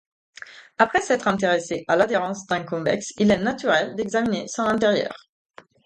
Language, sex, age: French, female, 30-39